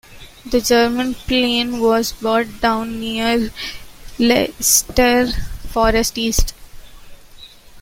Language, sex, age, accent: English, female, 19-29, India and South Asia (India, Pakistan, Sri Lanka)